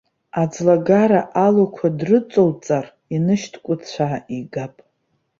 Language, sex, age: Abkhazian, female, 40-49